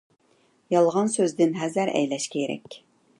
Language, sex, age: Uyghur, female, 30-39